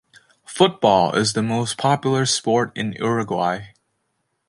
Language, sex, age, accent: English, male, 19-29, United States English